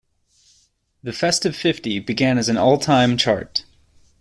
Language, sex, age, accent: English, male, 19-29, United States English